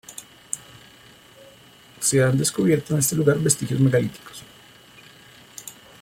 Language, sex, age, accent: Spanish, male, 30-39, Andino-Pacífico: Colombia, Perú, Ecuador, oeste de Bolivia y Venezuela andina